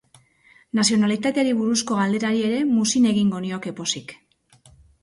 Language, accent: Basque, Mendebalekoa (Araba, Bizkaia, Gipuzkoako mendebaleko herri batzuk)